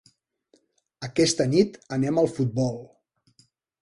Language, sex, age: Catalan, male, 50-59